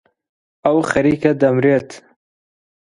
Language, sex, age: Central Kurdish, male, 19-29